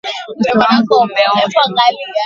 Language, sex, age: Swahili, female, 19-29